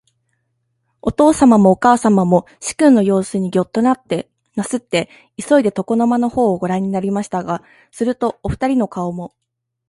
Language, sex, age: Japanese, male, 19-29